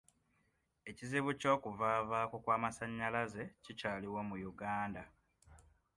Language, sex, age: Ganda, male, 19-29